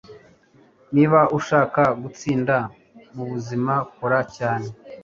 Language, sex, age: Kinyarwanda, male, 40-49